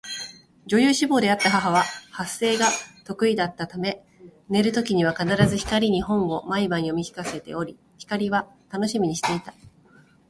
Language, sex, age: Japanese, female, 30-39